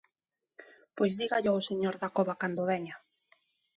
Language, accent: Galician, Neofalante